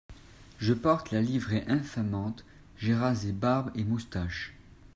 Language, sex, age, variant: French, male, 19-29, Français de métropole